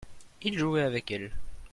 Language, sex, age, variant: French, male, under 19, Français de métropole